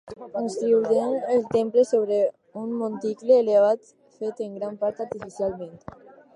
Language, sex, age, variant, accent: Catalan, female, under 19, Alacantí, valencià